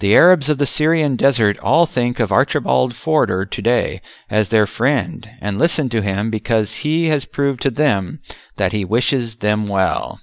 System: none